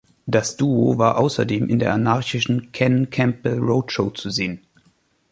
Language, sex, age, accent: German, male, 19-29, Deutschland Deutsch